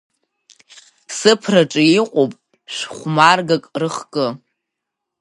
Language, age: Abkhazian, under 19